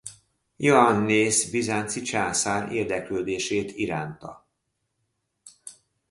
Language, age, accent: Hungarian, 50-59, budapesti